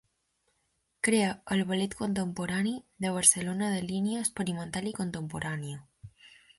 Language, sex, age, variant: Catalan, female, under 19, Balear